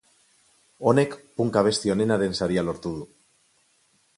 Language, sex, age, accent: Basque, male, 40-49, Mendebalekoa (Araba, Bizkaia, Gipuzkoako mendebaleko herri batzuk)